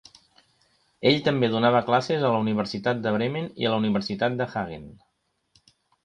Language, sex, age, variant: Catalan, male, 40-49, Central